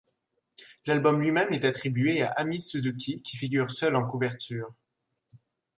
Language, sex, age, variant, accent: French, male, 19-29, Français d'Amérique du Nord, Français du Canada